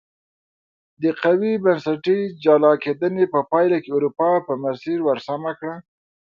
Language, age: Pashto, 19-29